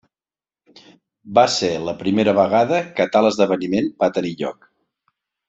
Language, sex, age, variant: Catalan, male, 50-59, Central